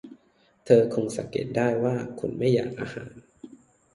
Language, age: Thai, 19-29